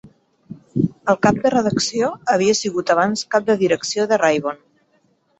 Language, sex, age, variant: Catalan, female, 40-49, Central